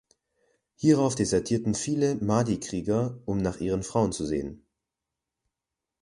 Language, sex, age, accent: German, male, under 19, Deutschland Deutsch